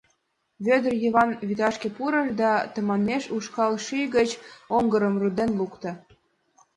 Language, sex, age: Mari, female, 19-29